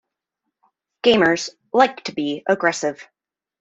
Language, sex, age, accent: English, female, 30-39, United States English